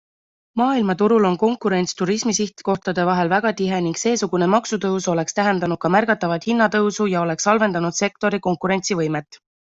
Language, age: Estonian, 19-29